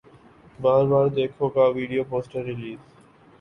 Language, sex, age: Urdu, male, 19-29